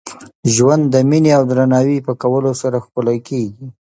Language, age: Pashto, 30-39